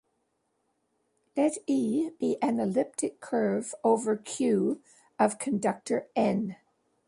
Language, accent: English, Canadian English